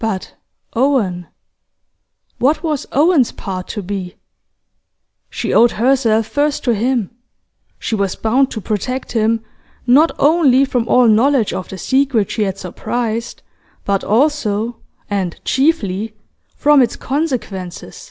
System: none